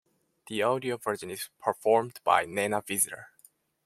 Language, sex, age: English, male, 19-29